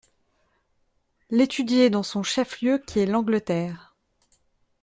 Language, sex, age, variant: French, female, 30-39, Français de métropole